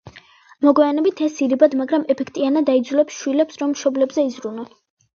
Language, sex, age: Georgian, female, under 19